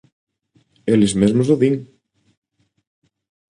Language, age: Galician, 30-39